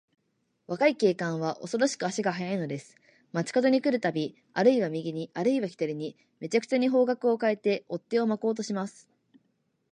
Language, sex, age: Japanese, female, 19-29